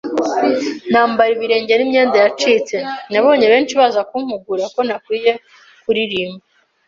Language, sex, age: Kinyarwanda, female, 19-29